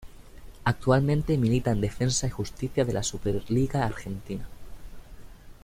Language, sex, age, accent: Spanish, male, 19-29, España: Sur peninsular (Andalucia, Extremadura, Murcia)